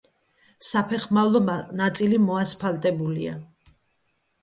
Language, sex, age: Georgian, female, 50-59